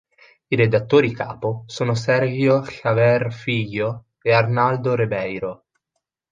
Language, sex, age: Italian, male, 19-29